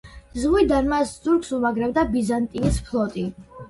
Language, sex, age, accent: Georgian, female, under 19, მშვიდი